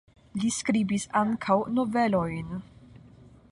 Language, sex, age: Esperanto, female, 19-29